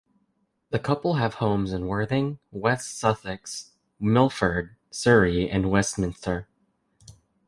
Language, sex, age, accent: English, male, 19-29, United States English